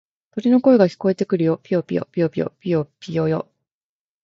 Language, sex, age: Japanese, female, 30-39